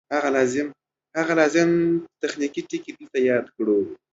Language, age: Pashto, under 19